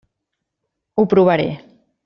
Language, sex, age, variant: Catalan, female, 40-49, Central